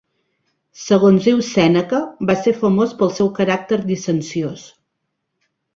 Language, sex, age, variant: Catalan, female, 30-39, Central